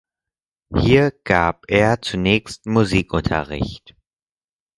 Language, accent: German, Deutschland Deutsch